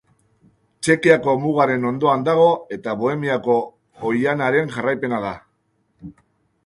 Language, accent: Basque, Mendebalekoa (Araba, Bizkaia, Gipuzkoako mendebaleko herri batzuk)